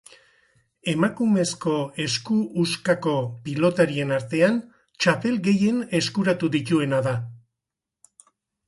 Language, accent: Basque, Mendebalekoa (Araba, Bizkaia, Gipuzkoako mendebaleko herri batzuk)